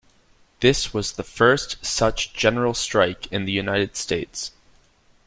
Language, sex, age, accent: English, male, 19-29, United States English